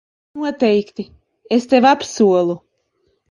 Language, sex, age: Latvian, female, 19-29